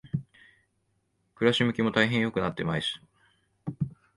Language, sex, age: Japanese, male, 19-29